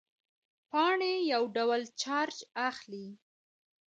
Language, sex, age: Pashto, female, 30-39